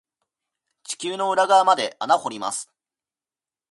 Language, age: Japanese, 19-29